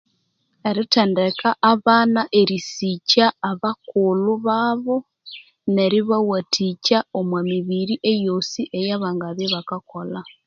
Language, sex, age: Konzo, female, 30-39